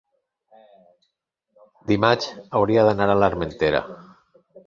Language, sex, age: Catalan, male, 50-59